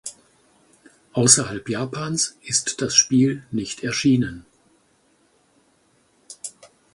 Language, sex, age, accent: German, male, 50-59, Deutschland Deutsch